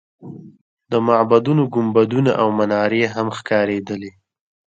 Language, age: Pashto, 19-29